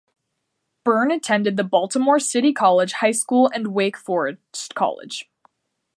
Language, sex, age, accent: English, female, under 19, United States English